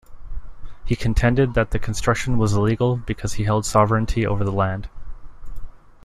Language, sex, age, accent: English, male, 19-29, United States English